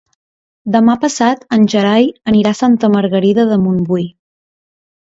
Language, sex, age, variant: Catalan, female, 19-29, Central